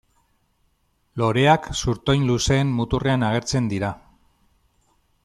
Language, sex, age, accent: Basque, male, 40-49, Mendebalekoa (Araba, Bizkaia, Gipuzkoako mendebaleko herri batzuk)